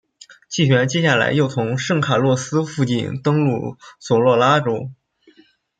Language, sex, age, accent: Chinese, male, 19-29, 出生地：山东省